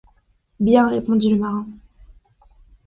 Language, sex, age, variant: French, male, 40-49, Français de métropole